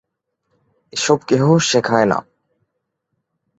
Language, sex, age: Bengali, male, 19-29